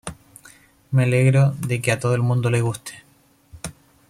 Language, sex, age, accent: Spanish, male, 30-39, Chileno: Chile, Cuyo